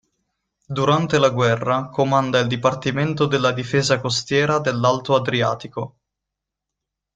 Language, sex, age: Italian, male, 19-29